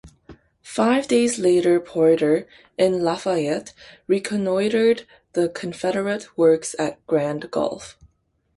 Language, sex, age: English, female, 19-29